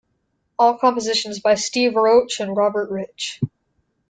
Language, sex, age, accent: English, female, under 19, United States English